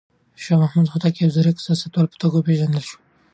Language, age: Pashto, 19-29